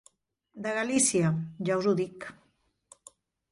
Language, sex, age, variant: Catalan, female, 40-49, Central